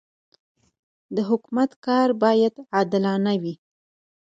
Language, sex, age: Pashto, female, 30-39